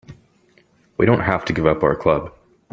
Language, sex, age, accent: English, male, 19-29, United States English